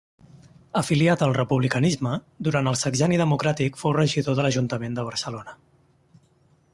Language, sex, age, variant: Catalan, male, 30-39, Central